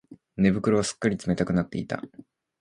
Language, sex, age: Japanese, male, 19-29